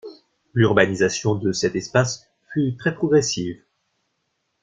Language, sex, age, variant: French, male, 19-29, Français de métropole